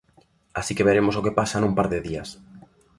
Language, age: Galician, 19-29